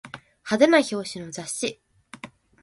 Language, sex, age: Japanese, female, 19-29